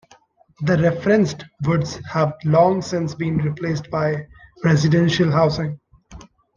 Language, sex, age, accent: English, male, 19-29, India and South Asia (India, Pakistan, Sri Lanka)